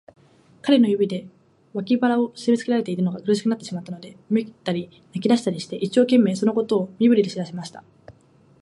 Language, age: Japanese, 19-29